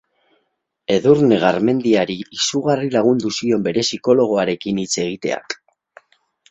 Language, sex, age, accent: Basque, male, 40-49, Mendebalekoa (Araba, Bizkaia, Gipuzkoako mendebaleko herri batzuk)